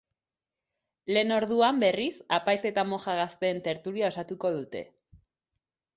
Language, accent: Basque, Erdialdekoa edo Nafarra (Gipuzkoa, Nafarroa)